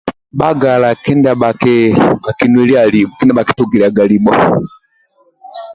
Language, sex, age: Amba (Uganda), male, 40-49